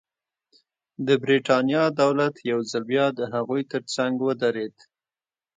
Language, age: Pashto, 30-39